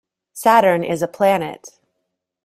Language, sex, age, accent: English, female, 40-49, United States English